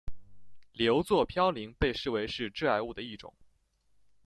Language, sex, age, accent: Chinese, male, under 19, 出生地：湖北省